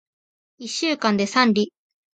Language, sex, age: Japanese, female, 19-29